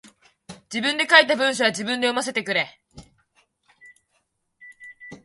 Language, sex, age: Japanese, female, 19-29